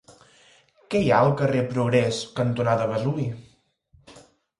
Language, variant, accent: Catalan, Central, Empordanès